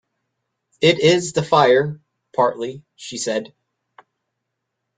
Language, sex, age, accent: English, male, 19-29, United States English